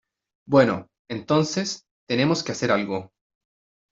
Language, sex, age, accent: Spanish, male, 19-29, Chileno: Chile, Cuyo